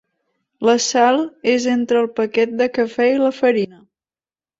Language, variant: Catalan, Central